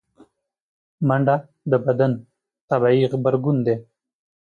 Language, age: Pashto, 19-29